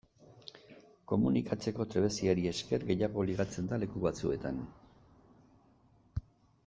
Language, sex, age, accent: Basque, male, 60-69, Erdialdekoa edo Nafarra (Gipuzkoa, Nafarroa)